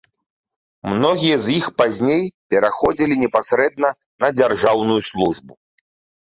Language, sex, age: Belarusian, male, 30-39